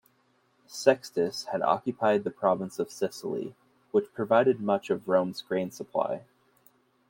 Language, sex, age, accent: English, male, 30-39, United States English